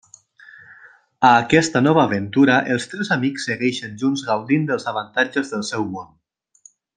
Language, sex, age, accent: Catalan, male, 19-29, valencià